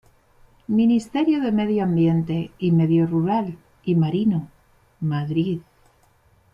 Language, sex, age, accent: Spanish, female, 50-59, España: Centro-Sur peninsular (Madrid, Toledo, Castilla-La Mancha)